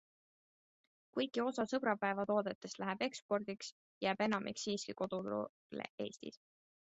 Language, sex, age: Estonian, female, 19-29